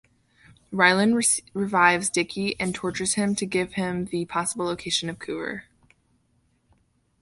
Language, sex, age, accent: English, female, under 19, United States English